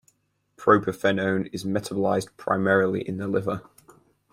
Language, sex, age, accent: English, male, under 19, England English